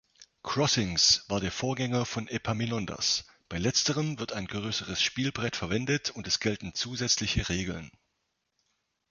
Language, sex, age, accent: German, male, 40-49, Deutschland Deutsch